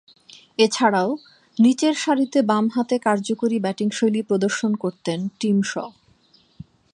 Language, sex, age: Bengali, female, 40-49